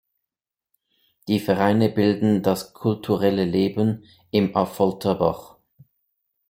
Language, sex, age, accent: German, male, 30-39, Deutschland Deutsch